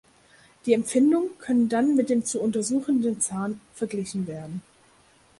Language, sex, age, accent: German, female, 19-29, Deutschland Deutsch